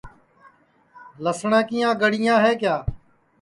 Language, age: Sansi, 50-59